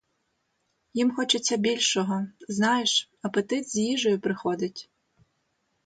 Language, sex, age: Ukrainian, female, 30-39